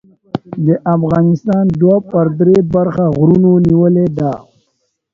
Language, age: Pashto, 30-39